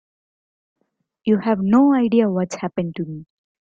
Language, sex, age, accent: English, female, 19-29, India and South Asia (India, Pakistan, Sri Lanka)